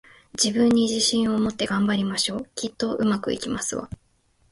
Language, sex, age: Japanese, female, 19-29